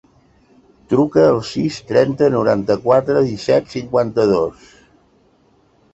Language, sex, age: Catalan, male, 70-79